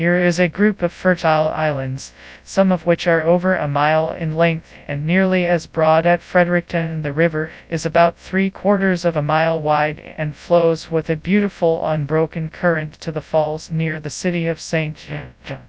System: TTS, FastPitch